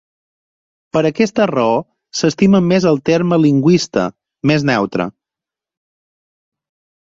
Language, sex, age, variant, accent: Catalan, male, 30-39, Balear, mallorquí